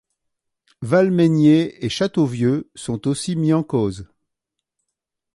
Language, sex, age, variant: French, male, 60-69, Français de métropole